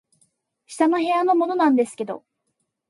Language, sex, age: Japanese, female, under 19